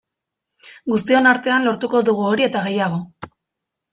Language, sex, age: Basque, female, 19-29